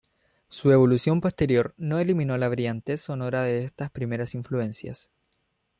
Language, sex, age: Spanish, male, under 19